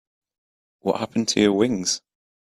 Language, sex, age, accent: English, male, 19-29, England English